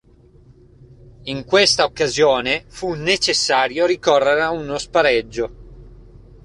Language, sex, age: Italian, male, 30-39